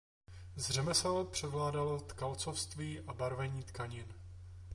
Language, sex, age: Czech, male, 30-39